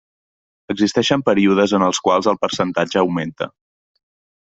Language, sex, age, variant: Catalan, male, 30-39, Central